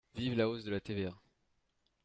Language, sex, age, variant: French, male, 19-29, Français de métropole